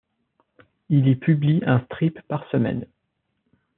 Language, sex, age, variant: French, male, 19-29, Français de métropole